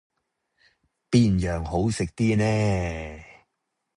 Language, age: Cantonese, 40-49